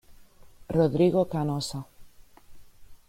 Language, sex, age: Italian, female, 19-29